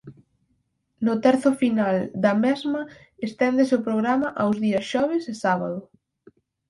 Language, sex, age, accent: Galician, female, 19-29, Atlántico (seseo e gheada)